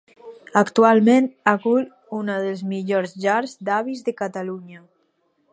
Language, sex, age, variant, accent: Catalan, female, under 19, Alacantí, valencià